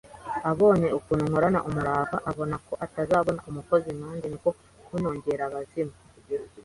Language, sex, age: Kinyarwanda, female, 19-29